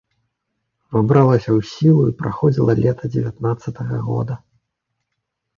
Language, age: Belarusian, 40-49